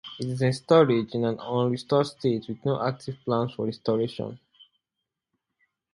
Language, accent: English, England English